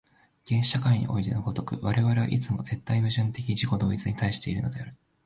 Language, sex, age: Japanese, male, 19-29